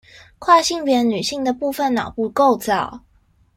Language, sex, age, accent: Chinese, female, 19-29, 出生地：臺北市